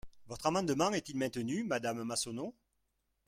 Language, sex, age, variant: French, male, 50-59, Français de métropole